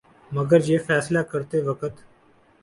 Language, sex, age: Urdu, male, 19-29